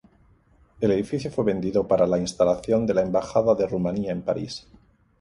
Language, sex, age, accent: Spanish, male, 40-49, España: Sur peninsular (Andalucia, Extremadura, Murcia)